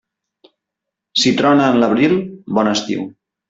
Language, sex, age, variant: Catalan, male, 40-49, Central